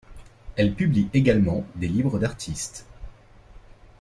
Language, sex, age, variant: French, male, 19-29, Français de métropole